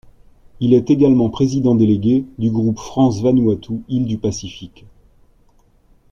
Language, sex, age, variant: French, male, 40-49, Français de métropole